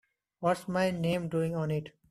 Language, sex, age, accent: English, male, 19-29, India and South Asia (India, Pakistan, Sri Lanka)